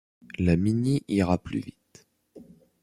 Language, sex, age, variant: French, male, under 19, Français de métropole